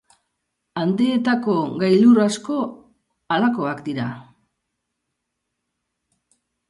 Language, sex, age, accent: Basque, female, 60-69, Erdialdekoa edo Nafarra (Gipuzkoa, Nafarroa)